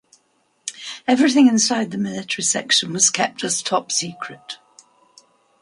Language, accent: English, England English